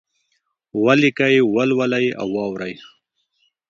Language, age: Pashto, 30-39